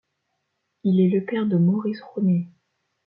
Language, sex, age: French, female, under 19